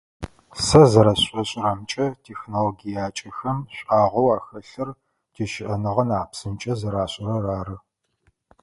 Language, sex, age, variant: Adyghe, male, 30-39, Адыгабзэ (Кирил, пстэумэ зэдыряе)